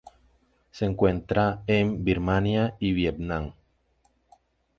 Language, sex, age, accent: Spanish, male, 30-39, Caribe: Cuba, Venezuela, Puerto Rico, República Dominicana, Panamá, Colombia caribeña, México caribeño, Costa del golfo de México